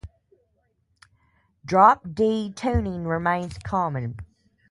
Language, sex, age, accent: English, female, 40-49, United States English